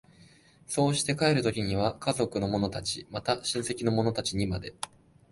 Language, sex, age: Japanese, male, 19-29